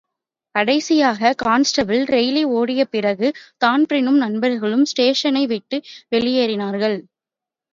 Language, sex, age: Tamil, female, 19-29